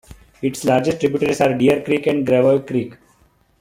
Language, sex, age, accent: English, male, 30-39, India and South Asia (India, Pakistan, Sri Lanka)